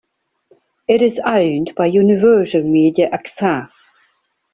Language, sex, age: English, female, 40-49